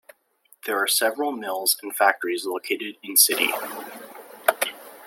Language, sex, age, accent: English, male, 19-29, United States English